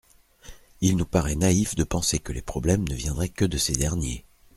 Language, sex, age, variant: French, male, 40-49, Français de métropole